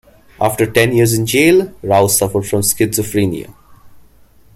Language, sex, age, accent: English, male, 19-29, India and South Asia (India, Pakistan, Sri Lanka)